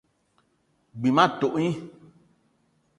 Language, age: Eton (Cameroon), 30-39